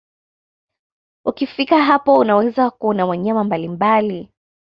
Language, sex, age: Swahili, female, 19-29